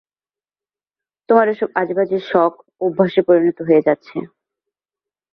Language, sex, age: Bengali, female, 19-29